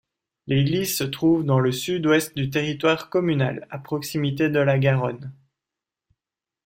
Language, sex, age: French, male, 19-29